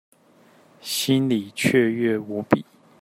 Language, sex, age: Chinese, male, 30-39